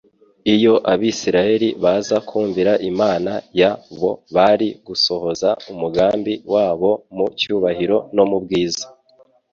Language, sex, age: Kinyarwanda, male, 19-29